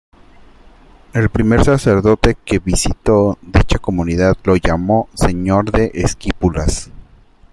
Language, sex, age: Spanish, male, 19-29